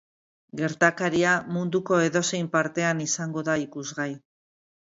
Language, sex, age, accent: Basque, female, 60-69, Mendebalekoa (Araba, Bizkaia, Gipuzkoako mendebaleko herri batzuk)